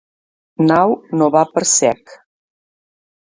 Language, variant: Catalan, Septentrional